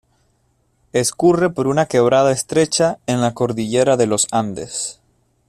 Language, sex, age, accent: Spanish, male, 19-29, Caribe: Cuba, Venezuela, Puerto Rico, República Dominicana, Panamá, Colombia caribeña, México caribeño, Costa del golfo de México